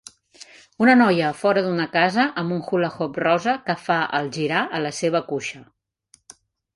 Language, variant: Catalan, Central